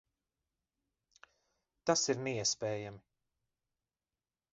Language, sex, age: Latvian, male, 40-49